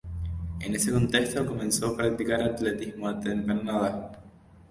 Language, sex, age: Spanish, male, 19-29